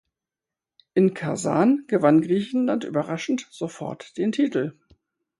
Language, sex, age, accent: German, female, 50-59, Deutschland Deutsch